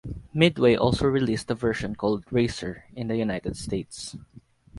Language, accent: English, Filipino